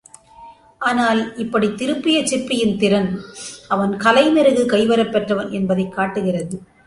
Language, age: Tamil, 50-59